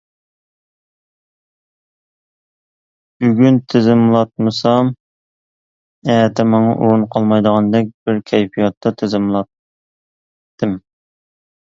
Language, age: Uyghur, 30-39